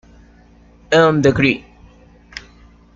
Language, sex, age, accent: Spanish, male, 19-29, Caribe: Cuba, Venezuela, Puerto Rico, República Dominicana, Panamá, Colombia caribeña, México caribeño, Costa del golfo de México